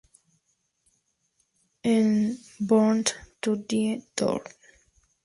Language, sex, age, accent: Spanish, female, 19-29, México